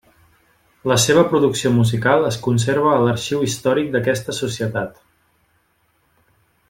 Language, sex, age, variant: Catalan, male, 30-39, Central